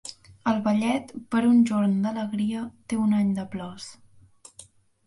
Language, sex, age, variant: Catalan, female, under 19, Central